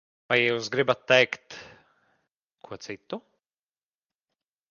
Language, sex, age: Latvian, male, 30-39